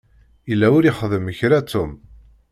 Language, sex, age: Kabyle, male, 50-59